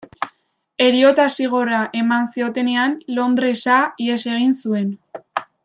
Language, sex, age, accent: Basque, female, under 19, Mendebalekoa (Araba, Bizkaia, Gipuzkoako mendebaleko herri batzuk)